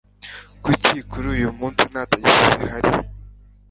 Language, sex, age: Kinyarwanda, male, under 19